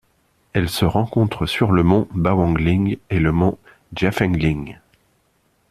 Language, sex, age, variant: French, male, 30-39, Français de métropole